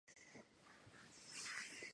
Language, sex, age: Japanese, male, 19-29